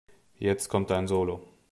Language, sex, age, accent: German, male, 30-39, Deutschland Deutsch